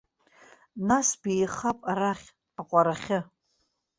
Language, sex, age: Abkhazian, female, 50-59